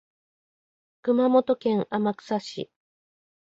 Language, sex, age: Japanese, female, 50-59